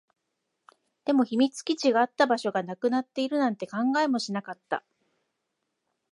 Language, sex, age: Japanese, female, 50-59